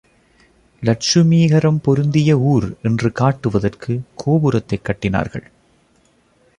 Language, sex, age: Tamil, male, 30-39